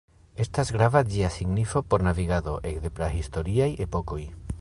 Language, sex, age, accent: Esperanto, male, 40-49, Internacia